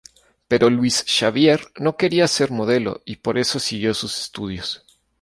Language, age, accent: Spanish, 30-39, México